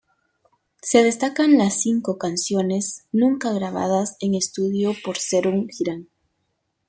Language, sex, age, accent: Spanish, female, 19-29, América central